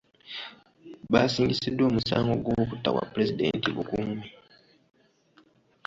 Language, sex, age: Ganda, male, 19-29